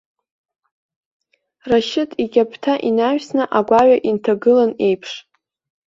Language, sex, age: Abkhazian, female, under 19